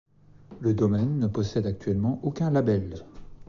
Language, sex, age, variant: French, male, 40-49, Français de métropole